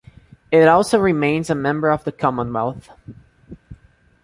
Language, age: English, under 19